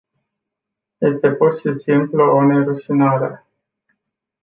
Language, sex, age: Romanian, male, 40-49